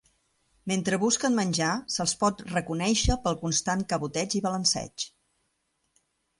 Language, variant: Catalan, Central